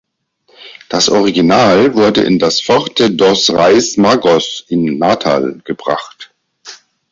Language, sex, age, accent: German, male, 50-59, Deutschland Deutsch